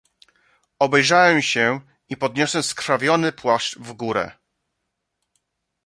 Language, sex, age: Polish, male, 40-49